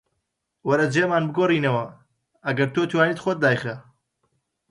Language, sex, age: Central Kurdish, male, 19-29